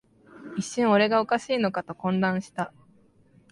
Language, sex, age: Japanese, female, 19-29